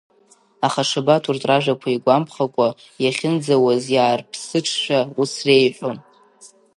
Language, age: Abkhazian, under 19